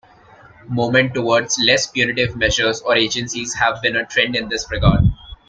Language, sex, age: English, male, 19-29